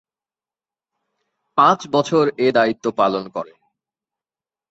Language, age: Bengali, 19-29